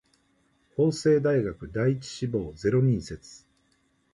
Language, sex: Japanese, male